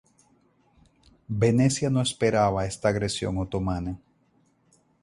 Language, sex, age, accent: Spanish, male, 40-49, Caribe: Cuba, Venezuela, Puerto Rico, República Dominicana, Panamá, Colombia caribeña, México caribeño, Costa del golfo de México